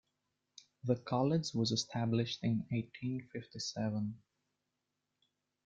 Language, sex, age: English, male, 19-29